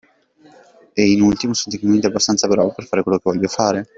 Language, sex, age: Italian, male, 19-29